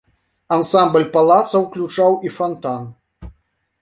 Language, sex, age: Belarusian, male, 40-49